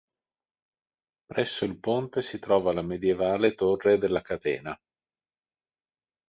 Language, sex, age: Italian, male, 40-49